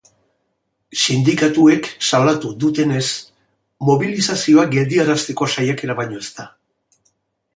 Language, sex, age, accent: Basque, male, 60-69, Mendebalekoa (Araba, Bizkaia, Gipuzkoako mendebaleko herri batzuk)